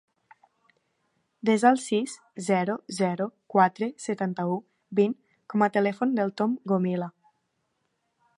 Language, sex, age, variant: Catalan, female, 19-29, Nord-Occidental